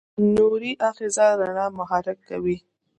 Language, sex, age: Pashto, female, 19-29